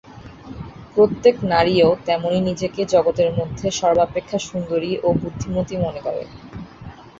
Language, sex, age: Bengali, female, 19-29